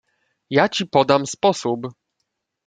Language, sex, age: Polish, male, 19-29